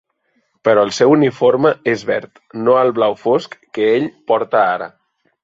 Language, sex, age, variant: Catalan, male, 30-39, Central